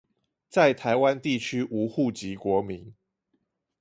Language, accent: Chinese, 出生地：新北市